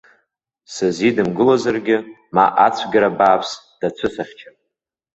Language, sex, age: Abkhazian, male, under 19